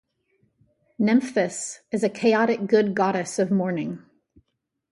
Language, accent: English, United States English